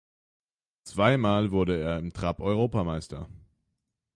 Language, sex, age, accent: German, male, under 19, Deutschland Deutsch; Österreichisches Deutsch